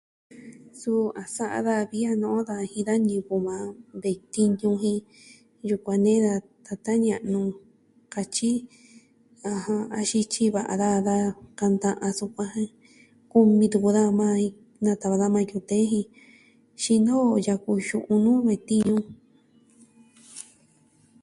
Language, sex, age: Southwestern Tlaxiaco Mixtec, female, 19-29